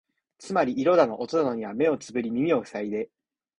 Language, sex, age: Japanese, male, 19-29